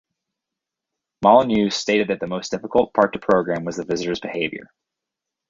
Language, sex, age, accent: English, male, 19-29, United States English